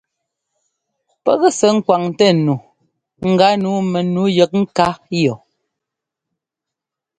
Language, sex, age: Ngomba, female, 40-49